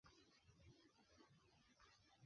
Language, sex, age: Bengali, male, 19-29